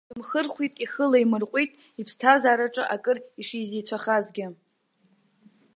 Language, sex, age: Abkhazian, female, 19-29